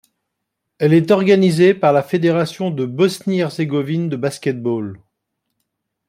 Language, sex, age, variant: French, male, 50-59, Français de métropole